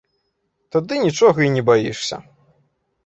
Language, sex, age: Belarusian, male, 19-29